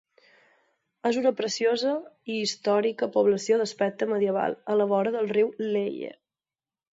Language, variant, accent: Catalan, Balear, balear; mallorquí